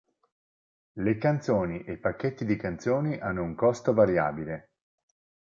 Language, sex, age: Italian, male, 40-49